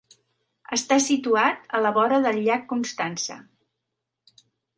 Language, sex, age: Catalan, female, 60-69